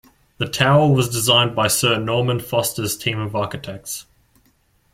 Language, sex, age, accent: English, male, under 19, Australian English